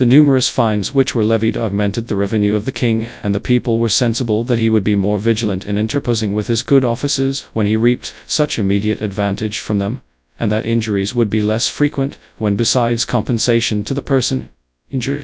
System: TTS, FastPitch